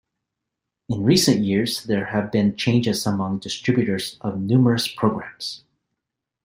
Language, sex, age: English, male, 40-49